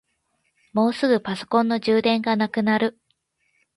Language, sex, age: Japanese, female, 19-29